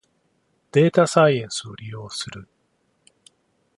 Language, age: Japanese, 50-59